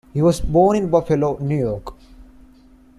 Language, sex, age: English, male, 19-29